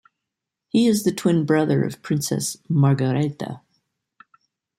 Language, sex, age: English, female, 60-69